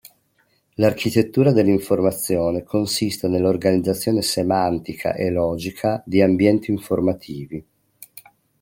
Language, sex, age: Italian, male, 50-59